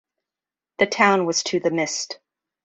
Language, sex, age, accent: English, female, 30-39, United States English